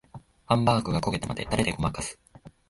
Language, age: Japanese, 19-29